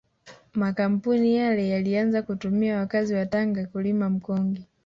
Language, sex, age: Swahili, male, 19-29